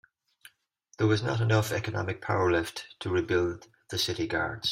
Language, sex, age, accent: English, male, 50-59, Irish English